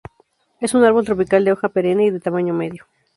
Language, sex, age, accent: Spanish, female, 19-29, México